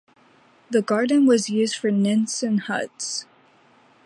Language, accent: English, United States English